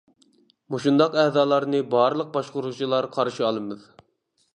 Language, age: Uyghur, 30-39